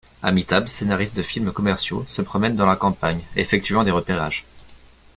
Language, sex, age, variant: French, male, 19-29, Français de métropole